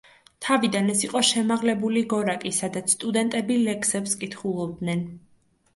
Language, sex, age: Georgian, female, under 19